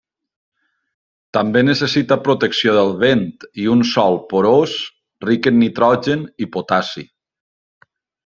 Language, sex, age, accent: Catalan, male, 50-59, valencià